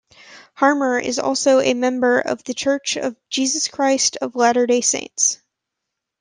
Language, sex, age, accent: English, female, 19-29, United States English